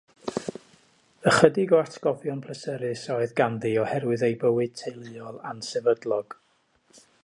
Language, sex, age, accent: Welsh, male, 50-59, Y Deyrnas Unedig Cymraeg